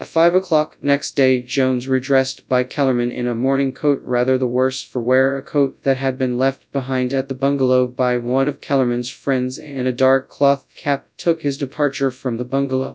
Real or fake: fake